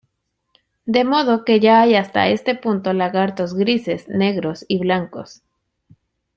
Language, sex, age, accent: Spanish, female, 30-39, México